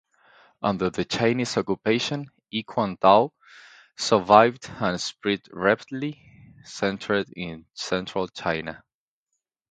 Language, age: English, 19-29